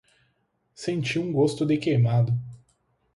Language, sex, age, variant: Portuguese, male, 19-29, Portuguese (Brasil)